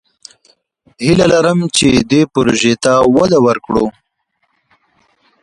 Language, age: Pashto, 30-39